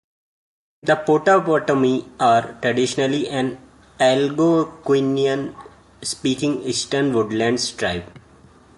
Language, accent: English, India and South Asia (India, Pakistan, Sri Lanka)